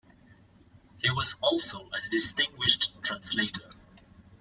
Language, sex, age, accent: English, male, 19-29, Singaporean English